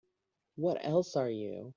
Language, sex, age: English, male, 19-29